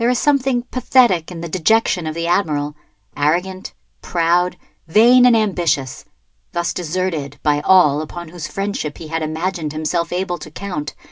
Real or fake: real